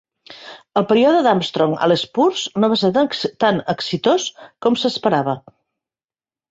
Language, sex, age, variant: Catalan, female, 50-59, Central